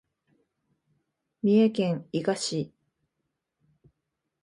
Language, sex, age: Japanese, female, 30-39